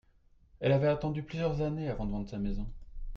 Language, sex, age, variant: French, male, 30-39, Français de métropole